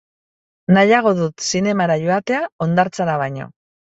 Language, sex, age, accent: Basque, female, 50-59, Mendebalekoa (Araba, Bizkaia, Gipuzkoako mendebaleko herri batzuk)